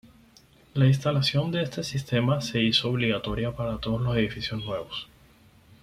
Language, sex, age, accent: Spanish, male, 19-29, Caribe: Cuba, Venezuela, Puerto Rico, República Dominicana, Panamá, Colombia caribeña, México caribeño, Costa del golfo de México